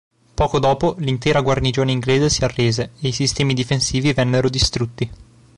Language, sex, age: Italian, male, 19-29